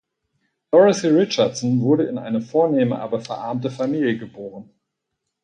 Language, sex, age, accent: German, male, 40-49, Deutschland Deutsch